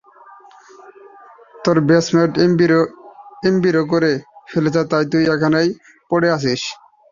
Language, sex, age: Bengali, male, 19-29